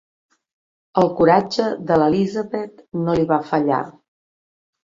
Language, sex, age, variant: Catalan, female, 40-49, Central